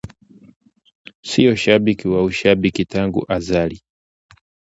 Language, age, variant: Swahili, 19-29, Kiswahili cha Bara ya Tanzania